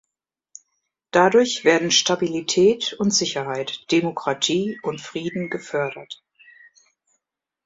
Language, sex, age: German, female, 50-59